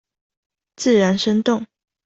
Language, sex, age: Chinese, female, under 19